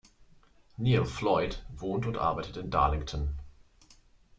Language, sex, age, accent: German, male, 30-39, Deutschland Deutsch